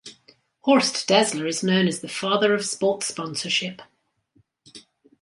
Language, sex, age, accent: English, female, 50-59, Australian English